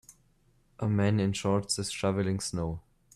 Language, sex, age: English, male, under 19